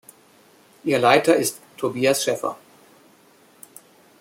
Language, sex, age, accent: German, male, 50-59, Deutschland Deutsch